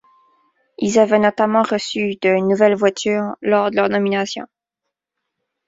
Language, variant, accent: French, Français d'Amérique du Nord, Français du Canada